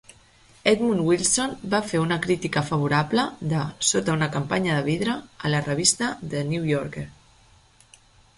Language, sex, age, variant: Catalan, female, 30-39, Central